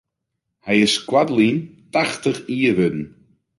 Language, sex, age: Western Frisian, male, 50-59